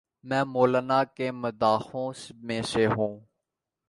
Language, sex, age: Urdu, male, 19-29